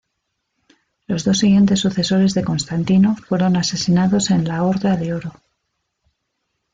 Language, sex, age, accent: Spanish, female, 40-49, España: Norte peninsular (Asturias, Castilla y León, Cantabria, País Vasco, Navarra, Aragón, La Rioja, Guadalajara, Cuenca)